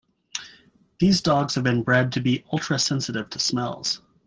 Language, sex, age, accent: English, male, 30-39, United States English